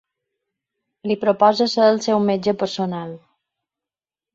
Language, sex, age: Catalan, female, 50-59